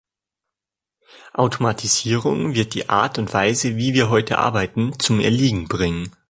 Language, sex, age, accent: German, male, 19-29, Deutschland Deutsch